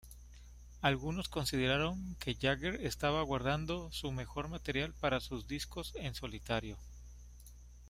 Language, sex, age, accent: Spanish, male, 30-39, México